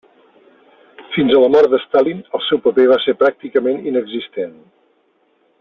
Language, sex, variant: Catalan, male, Central